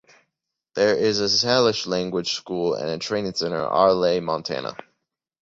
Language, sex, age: English, male, under 19